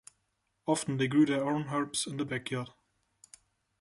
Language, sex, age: English, male, 19-29